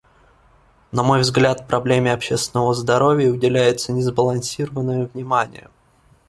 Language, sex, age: Russian, male, 19-29